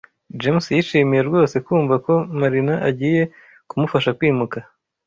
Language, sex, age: Kinyarwanda, male, 19-29